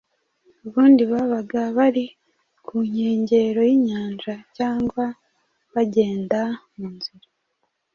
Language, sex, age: Kinyarwanda, female, 30-39